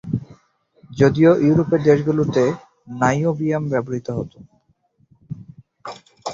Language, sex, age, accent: Bengali, male, 19-29, Native; Bangladeshi